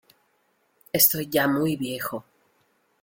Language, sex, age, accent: Spanish, female, 40-49, América central